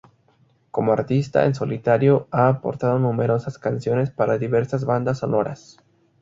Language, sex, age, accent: Spanish, male, 19-29, México